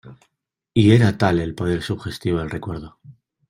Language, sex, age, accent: Spanish, male, 30-39, España: Norte peninsular (Asturias, Castilla y León, Cantabria, País Vasco, Navarra, Aragón, La Rioja, Guadalajara, Cuenca)